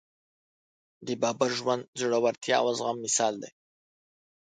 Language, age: Pashto, 19-29